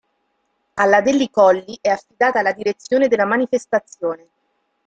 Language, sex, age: Italian, female, 30-39